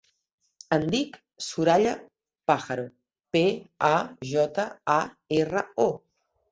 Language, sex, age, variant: Catalan, female, 50-59, Central